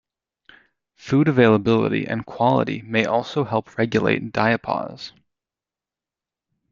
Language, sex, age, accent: English, male, under 19, United States English